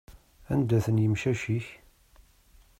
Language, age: Kabyle, 30-39